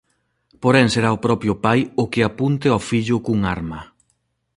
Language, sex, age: Galician, male, 40-49